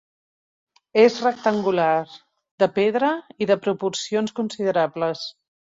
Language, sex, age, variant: Catalan, female, 50-59, Central